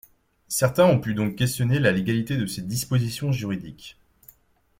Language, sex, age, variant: French, male, 19-29, Français de métropole